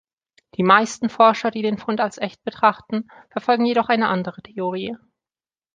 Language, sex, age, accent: German, female, 19-29, Deutschland Deutsch